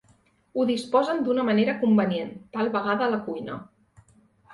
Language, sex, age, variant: Catalan, female, 19-29, Central